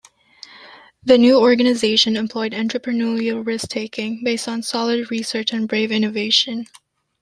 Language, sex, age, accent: English, female, under 19, United States English